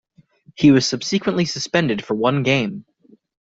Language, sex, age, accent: English, male, 19-29, United States English